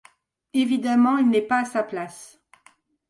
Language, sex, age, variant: French, female, 40-49, Français de métropole